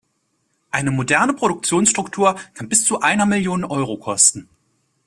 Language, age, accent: German, 19-29, Deutschland Deutsch